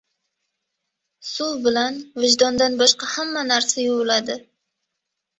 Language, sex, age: Uzbek, female, 19-29